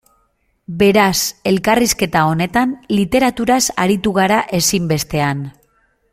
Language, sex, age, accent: Basque, female, 19-29, Mendebalekoa (Araba, Bizkaia, Gipuzkoako mendebaleko herri batzuk)